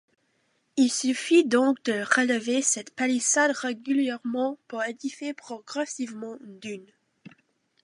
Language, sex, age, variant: French, female, under 19, Français de métropole